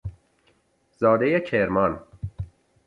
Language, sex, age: Persian, male, 30-39